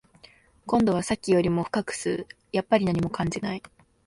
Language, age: Japanese, 19-29